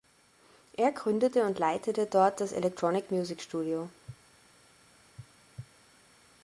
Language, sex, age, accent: German, female, 30-39, Österreichisches Deutsch